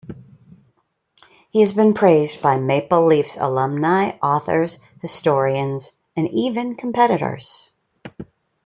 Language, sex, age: English, female, 50-59